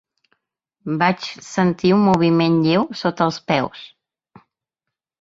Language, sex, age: Catalan, female, 50-59